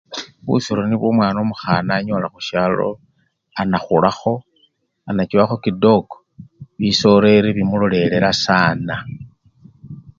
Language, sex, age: Luyia, male, 60-69